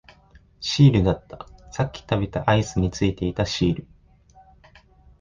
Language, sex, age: Japanese, male, 19-29